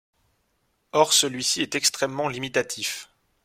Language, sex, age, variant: French, male, 19-29, Français de métropole